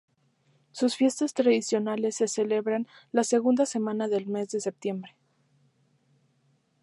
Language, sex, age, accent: Spanish, female, 19-29, México